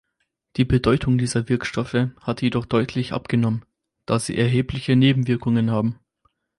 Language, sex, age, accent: German, male, 19-29, Deutschland Deutsch